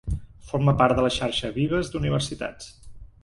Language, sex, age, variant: Catalan, male, 50-59, Septentrional